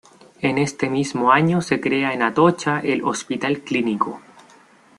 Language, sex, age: Spanish, male, 19-29